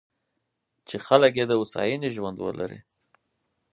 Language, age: Pashto, 40-49